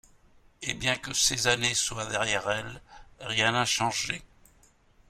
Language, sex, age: French, male, 70-79